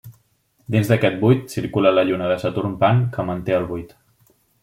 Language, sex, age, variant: Catalan, male, 19-29, Central